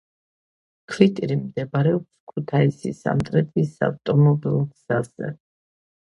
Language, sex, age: Georgian, female, 50-59